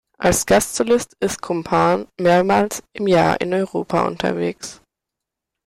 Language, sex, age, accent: German, male, under 19, Deutschland Deutsch